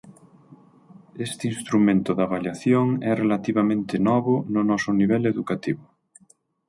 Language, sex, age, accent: Galician, male, 30-39, Normativo (estándar)